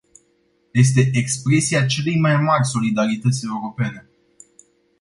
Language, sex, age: Romanian, male, 19-29